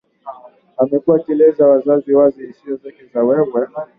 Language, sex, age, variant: Swahili, male, 19-29, Kiswahili cha Bara ya Kenya